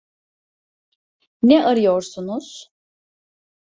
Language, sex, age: Turkish, female, 50-59